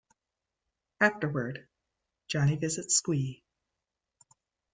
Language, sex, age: English, female, 50-59